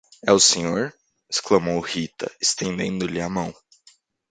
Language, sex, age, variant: Portuguese, male, 19-29, Portuguese (Brasil)